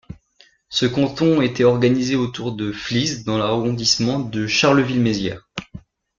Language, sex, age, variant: French, male, 19-29, Français de métropole